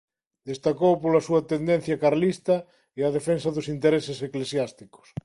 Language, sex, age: Galician, male, 40-49